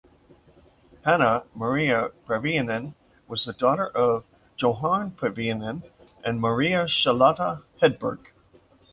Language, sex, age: English, male, 60-69